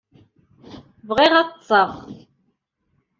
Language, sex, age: Kabyle, male, 40-49